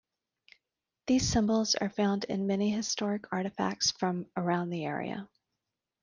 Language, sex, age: English, female, 40-49